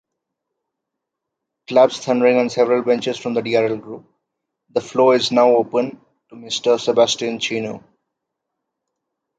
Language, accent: English, India and South Asia (India, Pakistan, Sri Lanka)